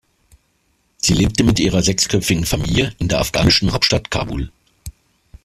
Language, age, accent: German, 50-59, Deutschland Deutsch